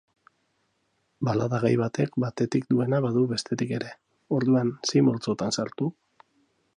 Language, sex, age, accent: Basque, male, 30-39, Mendebalekoa (Araba, Bizkaia, Gipuzkoako mendebaleko herri batzuk)